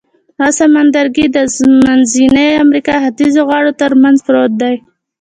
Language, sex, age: Pashto, female, under 19